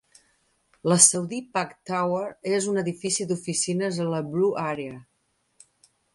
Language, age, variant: Catalan, 60-69, Central